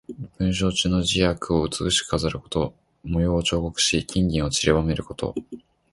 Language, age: Japanese, under 19